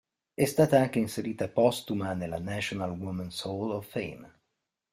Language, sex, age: Italian, male, 40-49